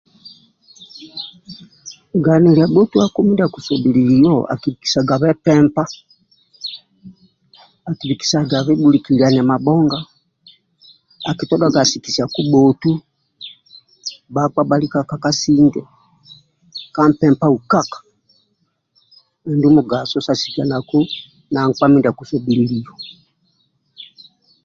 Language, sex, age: Amba (Uganda), male, 60-69